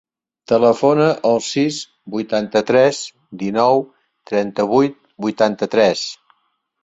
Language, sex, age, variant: Catalan, male, 60-69, Central